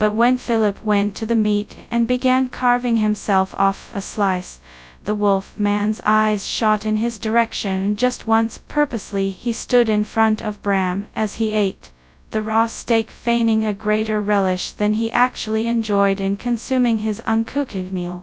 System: TTS, FastPitch